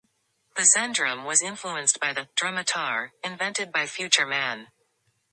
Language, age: English, under 19